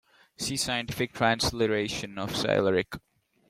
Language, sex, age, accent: English, male, 19-29, India and South Asia (India, Pakistan, Sri Lanka)